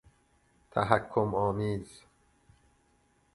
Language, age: Persian, 40-49